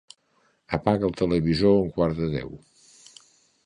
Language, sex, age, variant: Catalan, male, 60-69, Central